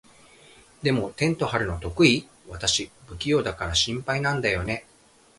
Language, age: Japanese, 40-49